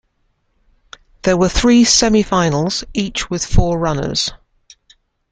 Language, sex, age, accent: English, female, 50-59, England English